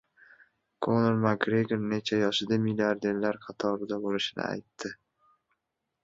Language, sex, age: Uzbek, male, 19-29